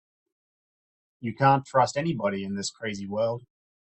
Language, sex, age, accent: English, male, 30-39, Australian English